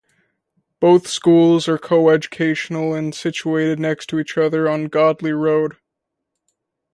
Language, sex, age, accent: English, male, 19-29, Canadian English